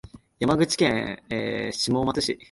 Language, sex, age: Japanese, male, 19-29